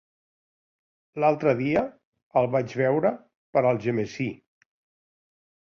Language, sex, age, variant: Catalan, male, 60-69, Central